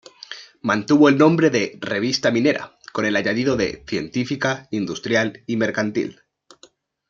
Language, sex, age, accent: Spanish, male, 19-29, España: Norte peninsular (Asturias, Castilla y León, Cantabria, País Vasco, Navarra, Aragón, La Rioja, Guadalajara, Cuenca)